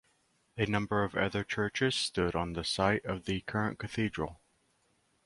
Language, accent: English, United States English